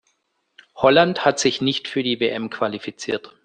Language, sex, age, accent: German, male, 40-49, Deutschland Deutsch